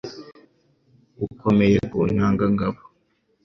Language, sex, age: Kinyarwanda, male, under 19